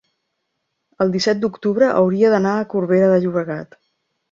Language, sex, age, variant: Catalan, female, 50-59, Central